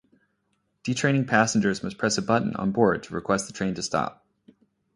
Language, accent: English, United States English